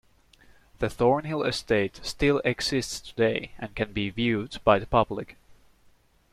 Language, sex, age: English, male, 19-29